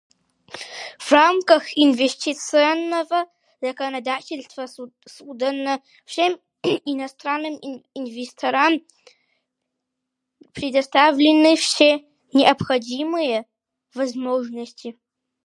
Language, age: Russian, under 19